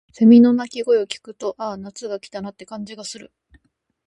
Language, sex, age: Japanese, female, 19-29